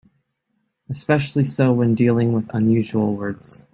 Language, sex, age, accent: English, male, 19-29, United States English